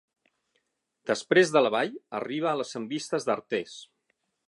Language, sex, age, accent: Catalan, male, 50-59, balear; central